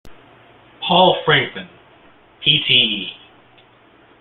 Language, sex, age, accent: English, male, 19-29, United States English